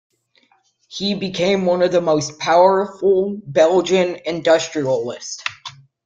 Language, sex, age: English, male, under 19